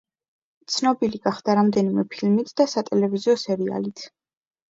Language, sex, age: Georgian, female, under 19